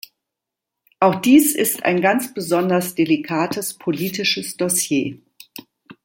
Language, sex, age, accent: German, female, 60-69, Deutschland Deutsch